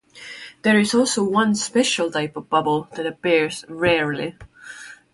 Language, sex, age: English, female, 19-29